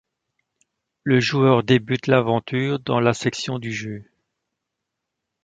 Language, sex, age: French, male, 40-49